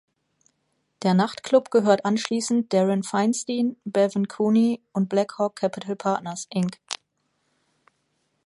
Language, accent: German, Deutschland Deutsch